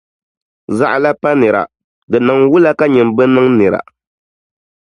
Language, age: Dagbani, 19-29